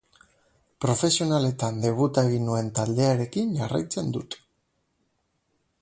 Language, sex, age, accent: Basque, male, 40-49, Batua